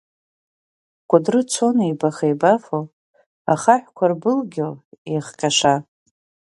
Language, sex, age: Abkhazian, female, 30-39